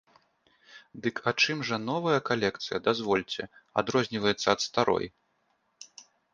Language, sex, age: Belarusian, male, 30-39